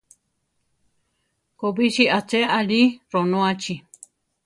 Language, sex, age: Central Tarahumara, female, 50-59